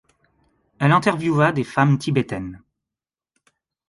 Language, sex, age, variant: French, male, 19-29, Français de métropole